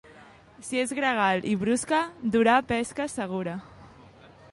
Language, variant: Catalan, Central